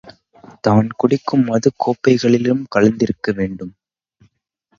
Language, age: Tamil, under 19